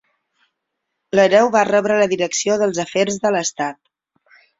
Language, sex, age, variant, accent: Catalan, female, 40-49, Balear, mallorquí; Palma